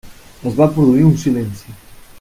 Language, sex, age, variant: Catalan, male, 30-39, Central